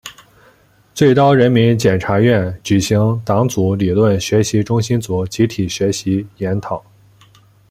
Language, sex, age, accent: Chinese, male, 19-29, 出生地：河南省